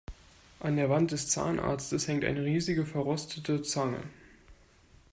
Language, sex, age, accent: German, male, 19-29, Deutschland Deutsch